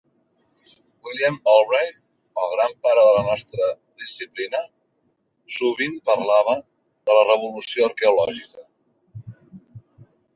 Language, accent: Catalan, gironí